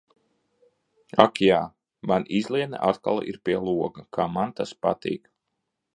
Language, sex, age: Latvian, male, 30-39